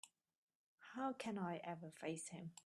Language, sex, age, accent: English, female, 19-29, England English